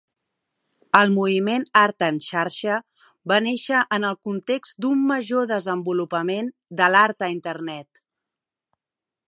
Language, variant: Catalan, Central